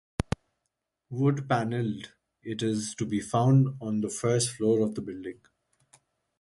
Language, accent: English, India and South Asia (India, Pakistan, Sri Lanka)